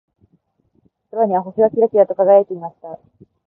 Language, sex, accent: Japanese, female, 標準語